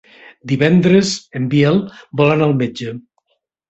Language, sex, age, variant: Catalan, male, 60-69, Nord-Occidental